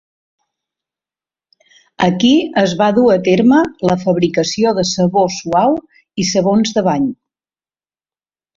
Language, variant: Catalan, Central